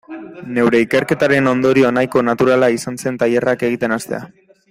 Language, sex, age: Basque, male, 19-29